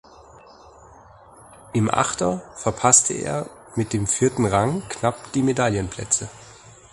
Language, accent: German, Deutschland Deutsch